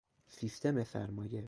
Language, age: Persian, 19-29